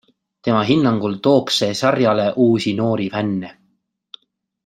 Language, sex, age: Estonian, male, 30-39